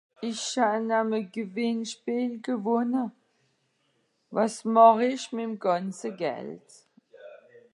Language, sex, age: Swiss German, female, 50-59